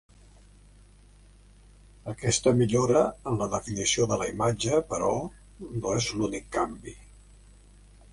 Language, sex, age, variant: Catalan, male, 70-79, Central